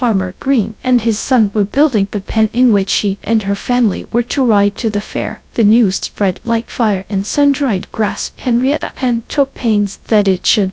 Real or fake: fake